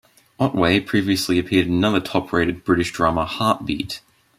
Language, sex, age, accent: English, male, under 19, Australian English